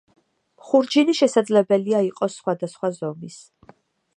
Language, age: Georgian, 30-39